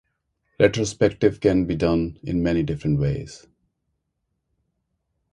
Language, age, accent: English, 50-59, India and South Asia (India, Pakistan, Sri Lanka)